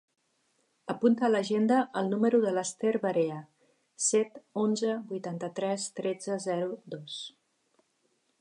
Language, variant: Catalan, Central